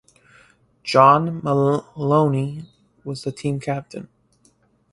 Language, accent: English, United States English